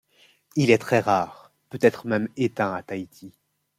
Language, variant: French, Français de métropole